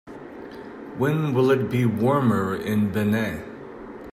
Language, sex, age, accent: English, male, 40-49, United States English